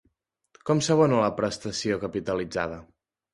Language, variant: Catalan, Central